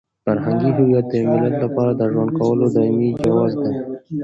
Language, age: Pashto, 19-29